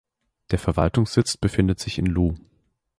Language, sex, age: German, male, 19-29